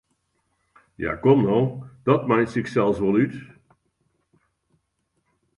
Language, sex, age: Western Frisian, male, 80-89